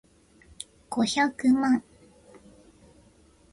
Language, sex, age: Japanese, female, 30-39